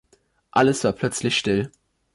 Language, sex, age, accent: German, male, under 19, Deutschland Deutsch